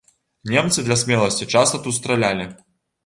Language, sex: Belarusian, male